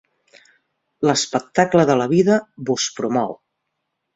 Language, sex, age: Catalan, female, 40-49